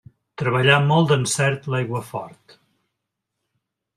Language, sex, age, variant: Catalan, male, 50-59, Balear